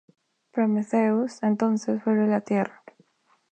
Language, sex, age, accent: Spanish, female, 19-29, Andino-Pacífico: Colombia, Perú, Ecuador, oeste de Bolivia y Venezuela andina